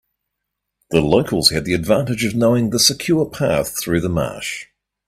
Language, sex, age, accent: English, male, 40-49, New Zealand English